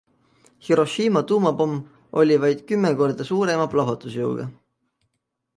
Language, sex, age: Estonian, male, 19-29